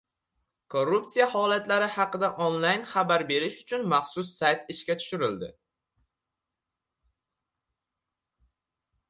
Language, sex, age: Uzbek, male, 19-29